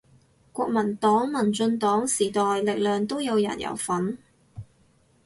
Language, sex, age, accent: Cantonese, female, 30-39, 广州音